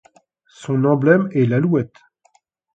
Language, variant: French, Français de métropole